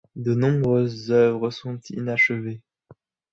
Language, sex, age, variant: French, male, 19-29, Français de métropole